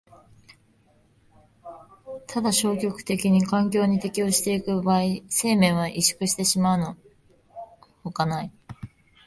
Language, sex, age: Japanese, female, 19-29